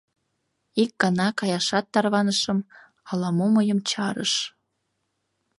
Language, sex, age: Mari, female, 19-29